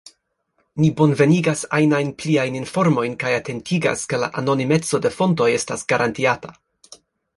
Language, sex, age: Esperanto, male, 30-39